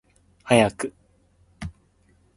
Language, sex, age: Japanese, male, 19-29